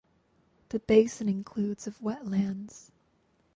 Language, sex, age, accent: English, female, 19-29, United States English